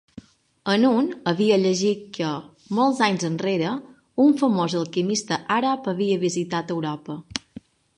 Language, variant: Catalan, Balear